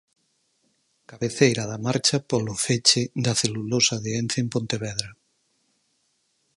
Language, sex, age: Galician, male, 50-59